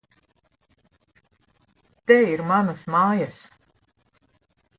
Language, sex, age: Latvian, female, 50-59